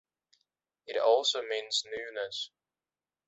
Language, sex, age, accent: English, male, 19-29, United States English